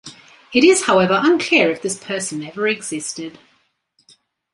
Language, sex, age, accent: English, female, 50-59, Australian English